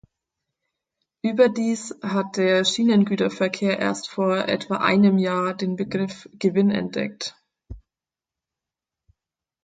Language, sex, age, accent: German, female, 19-29, Deutschland Deutsch